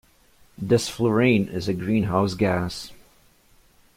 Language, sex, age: English, male, under 19